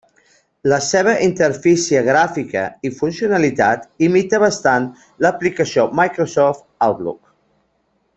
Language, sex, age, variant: Catalan, male, 40-49, Central